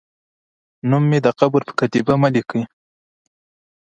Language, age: Pashto, 19-29